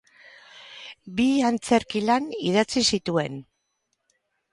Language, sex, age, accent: Basque, female, 60-69, Erdialdekoa edo Nafarra (Gipuzkoa, Nafarroa)